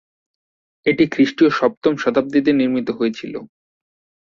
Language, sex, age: Bengali, male, 19-29